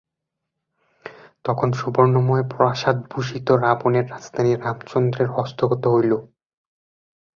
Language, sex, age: Bengali, male, 19-29